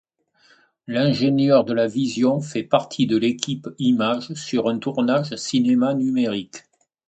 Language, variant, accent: French, Français de métropole, Français du sud de la France